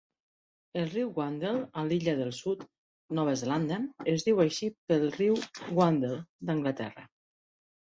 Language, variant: Catalan, Septentrional